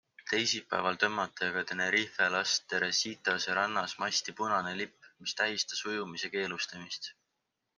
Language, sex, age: Estonian, male, 19-29